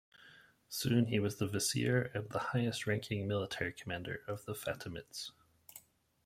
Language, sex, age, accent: English, male, 30-39, Canadian English